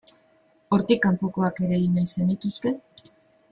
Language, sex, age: Basque, female, 50-59